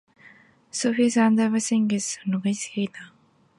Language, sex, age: English, female, 19-29